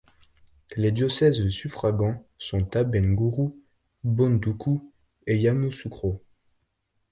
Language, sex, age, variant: French, male, 19-29, Français de métropole